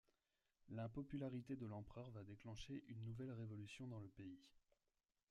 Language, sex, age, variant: French, male, 19-29, Français de métropole